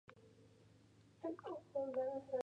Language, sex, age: English, male, 19-29